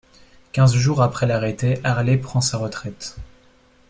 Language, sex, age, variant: French, male, 19-29, Français de métropole